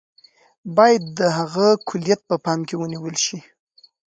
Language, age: Pashto, 19-29